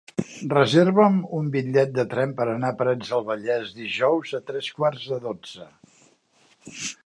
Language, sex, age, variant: Catalan, male, 60-69, Central